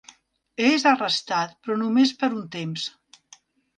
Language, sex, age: Catalan, female, 50-59